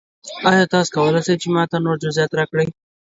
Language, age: Pashto, 19-29